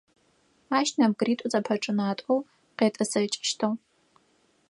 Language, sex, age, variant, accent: Adyghe, female, 19-29, Адыгабзэ (Кирил, пстэумэ зэдыряе), Бжъэдыгъу (Bjeduğ)